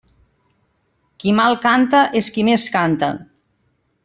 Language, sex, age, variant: Catalan, female, 50-59, Central